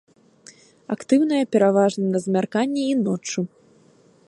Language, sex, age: Belarusian, female, 19-29